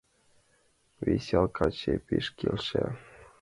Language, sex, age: Mari, male, under 19